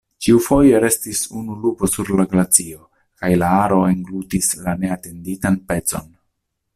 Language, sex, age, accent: Esperanto, male, 30-39, Internacia